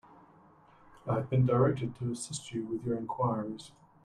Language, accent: English, England English